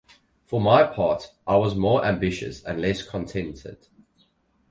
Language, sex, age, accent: English, male, 19-29, Southern African (South Africa, Zimbabwe, Namibia)